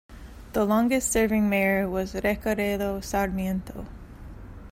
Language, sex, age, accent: English, female, 30-39, United States English